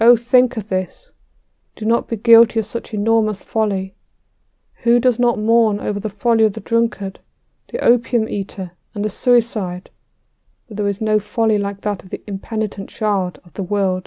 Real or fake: real